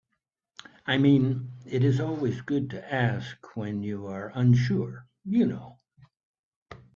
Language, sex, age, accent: English, male, 60-69, United States English